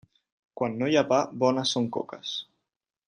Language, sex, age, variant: Catalan, male, 19-29, Central